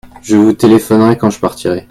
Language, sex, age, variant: French, male, 19-29, Français de métropole